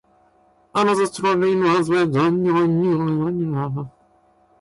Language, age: English, 19-29